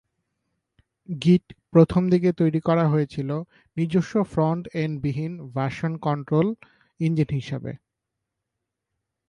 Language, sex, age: Bengali, male, 30-39